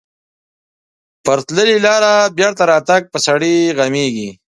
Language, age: Pashto, 30-39